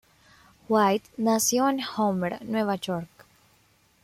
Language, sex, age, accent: Spanish, female, 19-29, América central